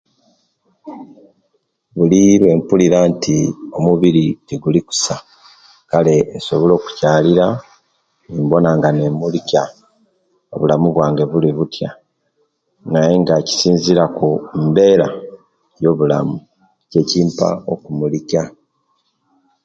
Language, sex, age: Kenyi, male, 40-49